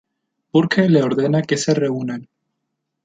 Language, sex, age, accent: Spanish, male, 19-29, México